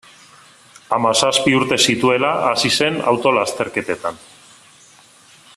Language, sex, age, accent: Basque, male, 40-49, Mendebalekoa (Araba, Bizkaia, Gipuzkoako mendebaleko herri batzuk)